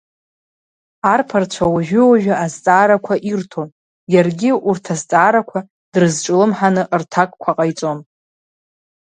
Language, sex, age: Abkhazian, female, under 19